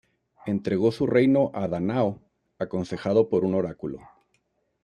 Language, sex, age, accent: Spanish, male, 40-49, México